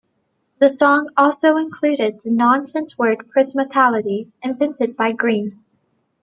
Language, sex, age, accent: English, female, 19-29, United States English